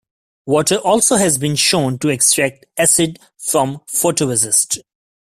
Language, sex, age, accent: English, male, 19-29, India and South Asia (India, Pakistan, Sri Lanka)